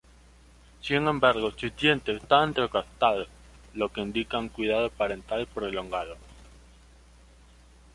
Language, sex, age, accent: Spanish, male, under 19, Andino-Pacífico: Colombia, Perú, Ecuador, oeste de Bolivia y Venezuela andina